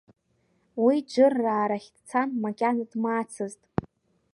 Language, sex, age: Abkhazian, female, 19-29